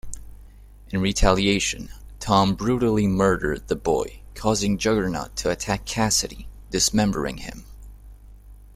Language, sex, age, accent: English, male, 19-29, United States English